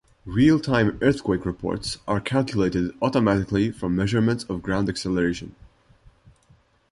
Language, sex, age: English, male, 19-29